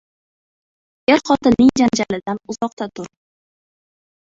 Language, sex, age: Uzbek, female, 19-29